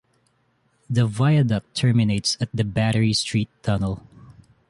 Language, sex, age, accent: English, male, 19-29, Filipino